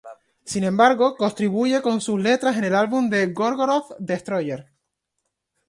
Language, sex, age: Spanish, male, 19-29